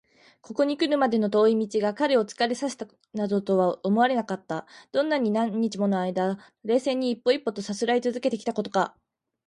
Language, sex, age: Japanese, female, 19-29